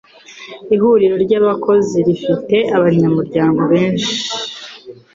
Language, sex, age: Kinyarwanda, female, 19-29